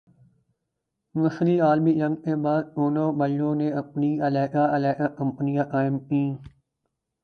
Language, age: Urdu, 19-29